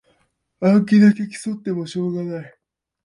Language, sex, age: Japanese, male, 19-29